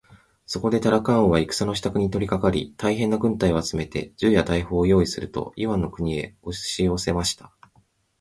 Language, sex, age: Japanese, male, 30-39